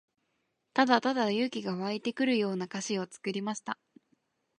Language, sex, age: Japanese, female, 19-29